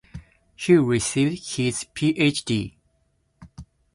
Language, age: English, 19-29